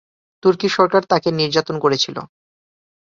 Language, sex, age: Bengali, male, 19-29